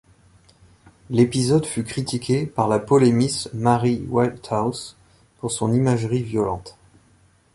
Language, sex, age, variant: French, male, 19-29, Français de métropole